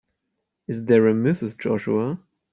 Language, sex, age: English, male, 30-39